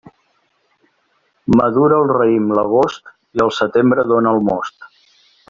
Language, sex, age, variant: Catalan, male, 60-69, Central